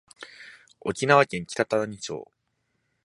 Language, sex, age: Japanese, male, 19-29